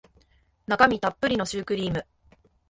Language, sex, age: Japanese, female, 19-29